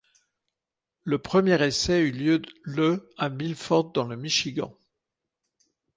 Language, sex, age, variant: French, male, 60-69, Français de métropole